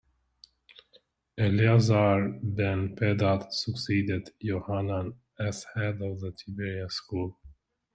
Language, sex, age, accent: English, male, 19-29, United States English